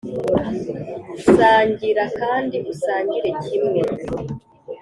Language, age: Kinyarwanda, 19-29